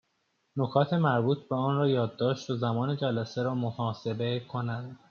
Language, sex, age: Persian, male, 19-29